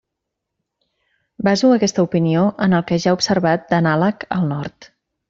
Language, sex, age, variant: Catalan, female, 40-49, Central